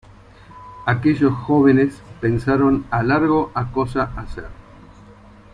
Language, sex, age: Spanish, male, 50-59